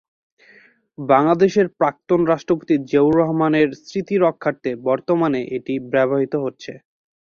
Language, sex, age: Bengali, male, 19-29